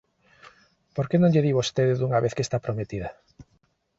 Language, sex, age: Galician, male, 50-59